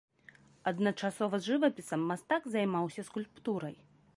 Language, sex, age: Belarusian, female, 30-39